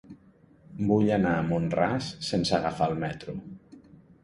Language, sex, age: Catalan, male, 50-59